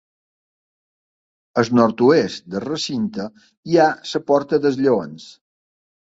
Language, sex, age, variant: Catalan, male, 60-69, Balear